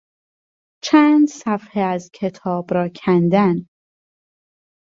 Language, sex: Persian, female